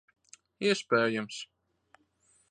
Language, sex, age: Latvian, male, 30-39